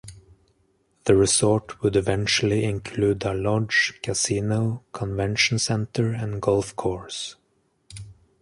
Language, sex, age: English, male, 30-39